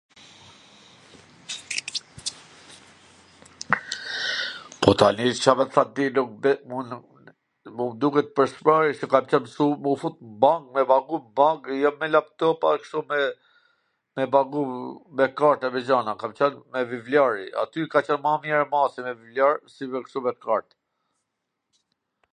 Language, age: Gheg Albanian, 40-49